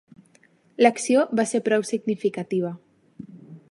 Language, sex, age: Catalan, female, 19-29